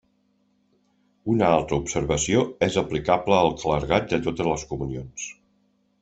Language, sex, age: Catalan, male, 50-59